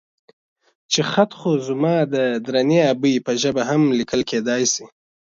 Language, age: Pashto, 19-29